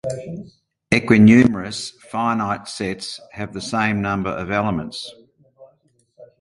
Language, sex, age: English, male, 60-69